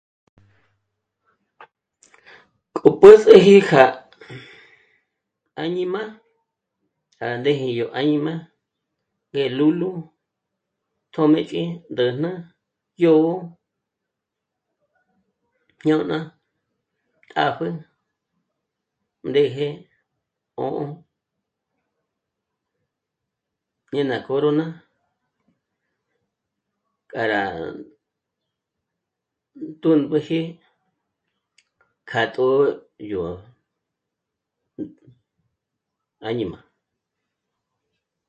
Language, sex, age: Michoacán Mazahua, female, 60-69